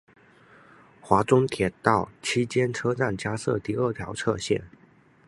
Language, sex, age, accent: Chinese, male, 19-29, 出生地：福建省